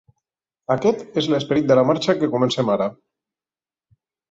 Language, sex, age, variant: Catalan, male, 40-49, Central